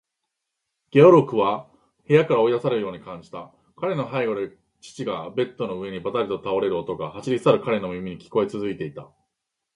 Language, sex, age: Japanese, male, 40-49